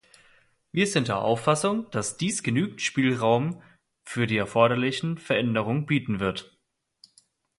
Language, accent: German, Deutschland Deutsch